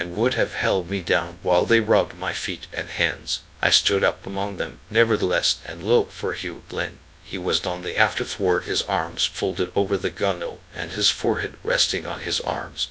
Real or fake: fake